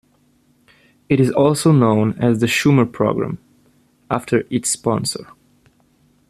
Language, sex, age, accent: English, male, 19-29, United States English